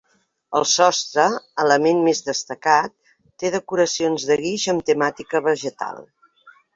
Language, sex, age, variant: Catalan, female, 50-59, Central